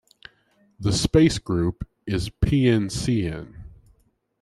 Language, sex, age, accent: English, male, 30-39, United States English